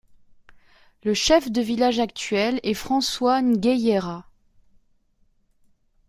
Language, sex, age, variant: French, female, 30-39, Français de métropole